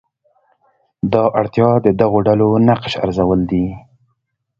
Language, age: Pashto, 19-29